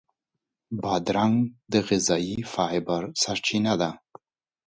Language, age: Pashto, 50-59